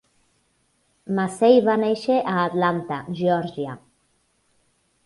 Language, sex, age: Catalan, female, 30-39